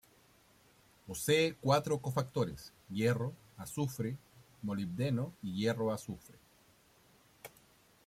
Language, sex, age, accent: Spanish, male, 40-49, Chileno: Chile, Cuyo